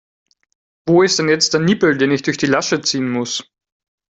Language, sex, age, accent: German, male, 19-29, Österreichisches Deutsch